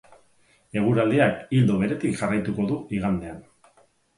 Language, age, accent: Basque, 40-49, Mendebalekoa (Araba, Bizkaia, Gipuzkoako mendebaleko herri batzuk)